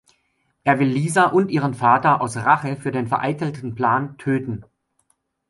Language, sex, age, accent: German, male, 40-49, Deutschland Deutsch